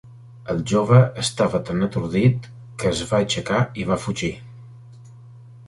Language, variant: Catalan, Central